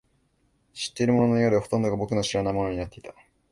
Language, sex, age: Japanese, male, 19-29